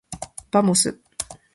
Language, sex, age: Japanese, female, 19-29